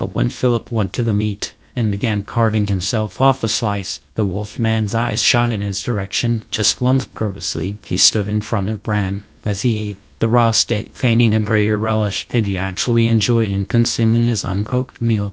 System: TTS, GlowTTS